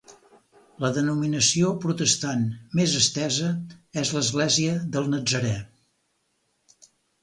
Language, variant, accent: Catalan, Central, central; Empordanès